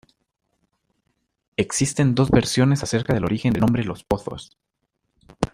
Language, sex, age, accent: Spanish, male, under 19, América central